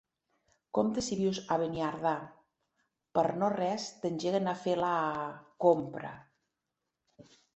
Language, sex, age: Catalan, female, 50-59